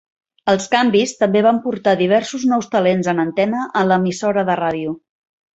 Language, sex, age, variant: Catalan, female, 40-49, Central